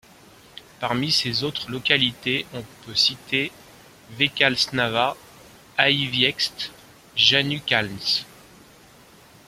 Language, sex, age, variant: French, male, 50-59, Français de métropole